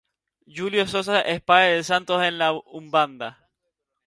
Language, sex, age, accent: Spanish, male, 19-29, España: Islas Canarias